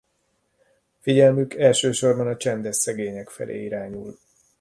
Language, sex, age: Hungarian, male, 50-59